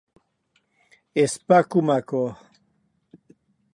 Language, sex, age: Occitan, male, 60-69